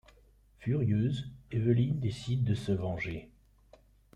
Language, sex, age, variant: French, male, 30-39, Français de métropole